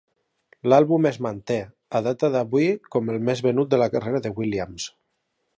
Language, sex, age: Catalan, male, 30-39